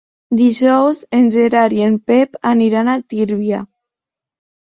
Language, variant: Catalan, Septentrional